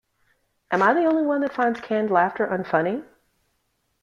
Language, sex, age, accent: English, female, 40-49, United States English